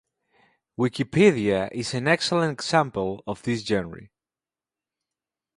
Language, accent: English, United States English